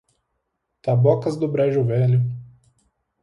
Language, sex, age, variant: Portuguese, male, 19-29, Portuguese (Brasil)